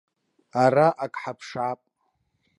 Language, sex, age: Abkhazian, male, 19-29